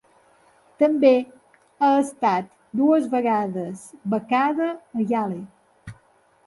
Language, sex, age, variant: Catalan, female, 50-59, Balear